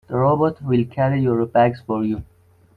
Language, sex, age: English, male, 19-29